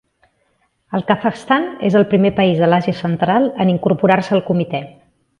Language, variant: Catalan, Central